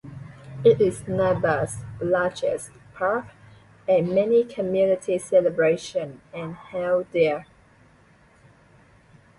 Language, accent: English, Malaysian English